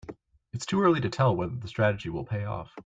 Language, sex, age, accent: English, male, under 19, United States English